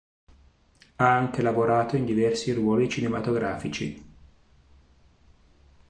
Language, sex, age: Italian, male, 50-59